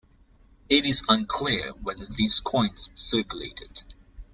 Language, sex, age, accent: English, male, 19-29, Singaporean English